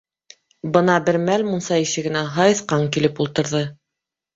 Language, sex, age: Bashkir, female, 30-39